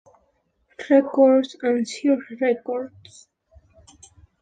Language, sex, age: Spanish, female, 19-29